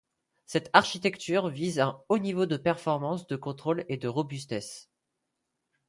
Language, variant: French, Français de métropole